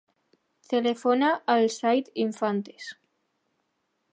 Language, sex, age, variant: Catalan, female, under 19, Alacantí